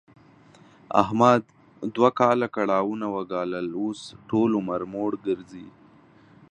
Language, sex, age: Pashto, male, 19-29